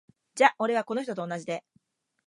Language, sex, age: Japanese, male, 19-29